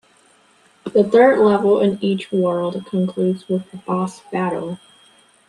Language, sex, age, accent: English, female, under 19, United States English